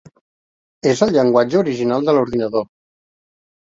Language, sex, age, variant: Catalan, male, 40-49, Central